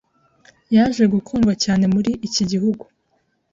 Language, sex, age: Kinyarwanda, female, 19-29